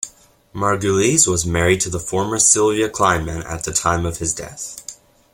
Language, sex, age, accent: English, male, under 19, United States English